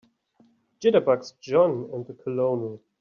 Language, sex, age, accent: English, male, 30-39, United States English